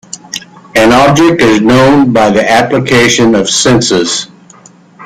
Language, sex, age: English, male, 60-69